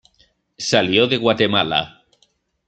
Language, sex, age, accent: Spanish, male, 30-39, España: Norte peninsular (Asturias, Castilla y León, Cantabria, País Vasco, Navarra, Aragón, La Rioja, Guadalajara, Cuenca)